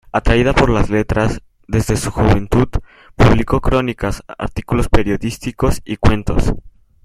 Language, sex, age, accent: Spanish, male, under 19, México